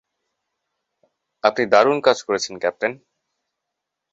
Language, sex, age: Bengali, male, 19-29